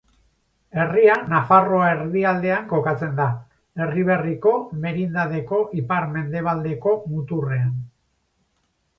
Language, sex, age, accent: Basque, male, 50-59, Mendebalekoa (Araba, Bizkaia, Gipuzkoako mendebaleko herri batzuk)